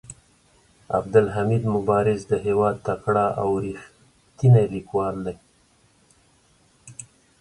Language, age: Pashto, 60-69